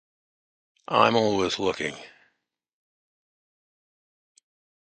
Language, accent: English, United States English